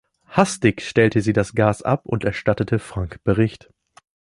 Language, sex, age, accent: German, male, 19-29, Deutschland Deutsch